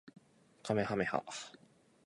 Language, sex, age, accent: Japanese, male, 19-29, 東京